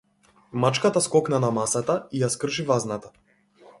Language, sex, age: Macedonian, male, 19-29